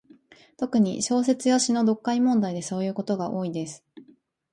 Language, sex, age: Japanese, female, 19-29